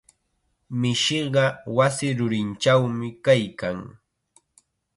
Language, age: Chiquián Ancash Quechua, 19-29